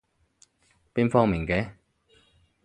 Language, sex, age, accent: Cantonese, male, 30-39, 广州音